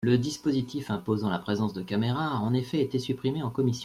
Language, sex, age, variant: French, male, 40-49, Français de métropole